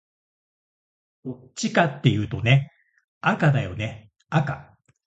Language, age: Japanese, 40-49